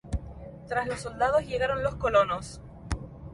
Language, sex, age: Spanish, female, 19-29